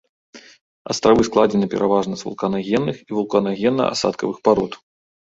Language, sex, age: Belarusian, male, 30-39